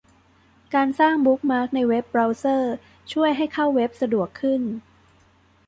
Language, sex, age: Thai, female, 19-29